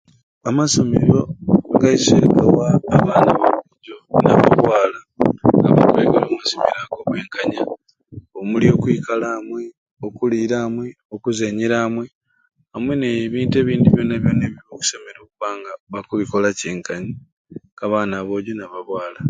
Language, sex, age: Ruuli, male, 30-39